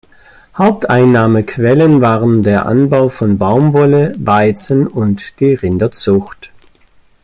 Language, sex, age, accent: German, male, 50-59, Deutschland Deutsch